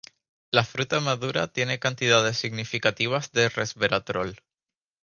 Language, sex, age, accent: Spanish, male, 19-29, España: Islas Canarias